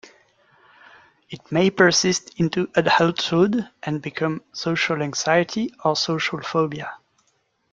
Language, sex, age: English, male, 30-39